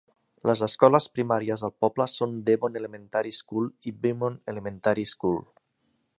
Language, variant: Catalan, Central